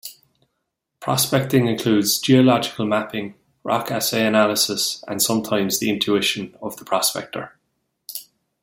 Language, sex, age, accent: English, male, 19-29, Irish English